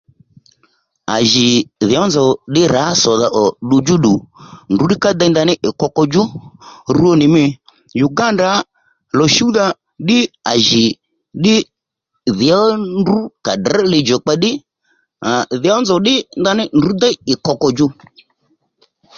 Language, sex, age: Lendu, male, 60-69